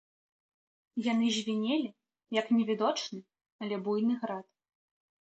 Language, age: Belarusian, 19-29